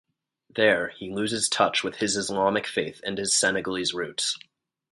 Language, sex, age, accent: English, male, 19-29, United States English